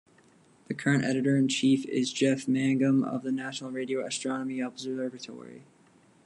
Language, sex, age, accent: English, male, 19-29, United States English